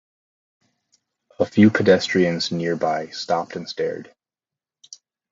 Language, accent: English, United States English